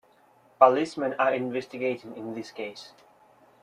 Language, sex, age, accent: English, male, 19-29, United States English